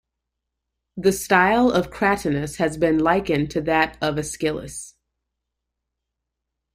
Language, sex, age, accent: English, female, 30-39, United States English